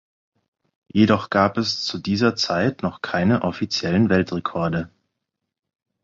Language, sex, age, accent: German, male, 19-29, Deutschland Deutsch; Britisches Deutsch